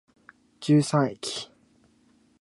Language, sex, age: Japanese, male, 19-29